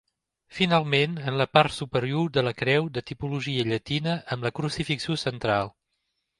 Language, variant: Catalan, Septentrional